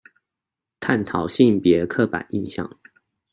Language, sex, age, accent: Chinese, male, 30-39, 出生地：臺北市